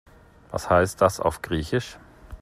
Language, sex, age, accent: German, male, 40-49, Deutschland Deutsch